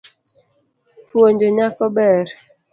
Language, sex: Luo (Kenya and Tanzania), female